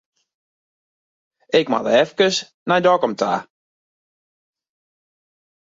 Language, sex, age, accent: Western Frisian, male, 19-29, Wâldfrysk